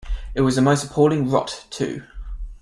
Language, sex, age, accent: English, male, 19-29, England English